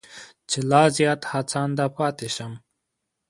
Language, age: Pashto, 19-29